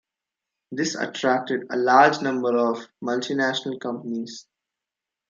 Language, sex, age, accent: English, male, 19-29, India and South Asia (India, Pakistan, Sri Lanka)